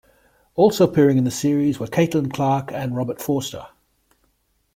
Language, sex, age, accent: English, male, 50-59, Australian English